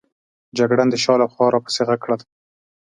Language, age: Pashto, 30-39